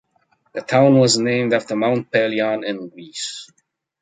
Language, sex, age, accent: English, male, 30-39, Australian English